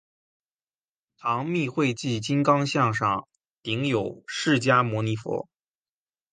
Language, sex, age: Chinese, male, 19-29